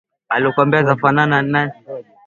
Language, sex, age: Swahili, male, 19-29